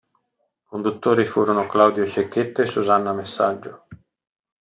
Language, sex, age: Italian, male, 50-59